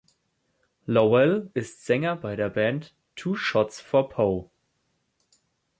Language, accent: German, Deutschland Deutsch